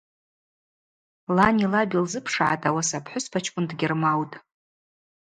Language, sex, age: Abaza, female, 40-49